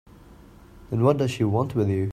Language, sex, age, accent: English, male, 19-29, India and South Asia (India, Pakistan, Sri Lanka)